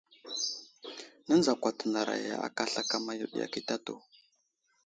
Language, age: Wuzlam, 19-29